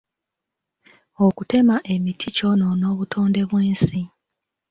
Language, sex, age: Ganda, female, 19-29